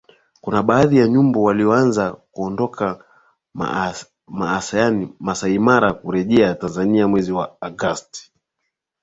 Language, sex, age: Swahili, male, 30-39